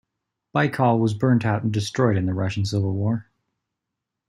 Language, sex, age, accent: English, male, 19-29, United States English